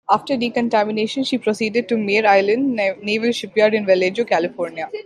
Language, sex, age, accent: English, female, 19-29, India and South Asia (India, Pakistan, Sri Lanka)